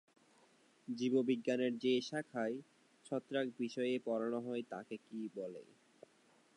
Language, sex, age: Bengali, male, 19-29